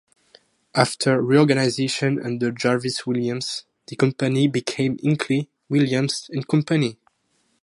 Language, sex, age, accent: English, male, 19-29, French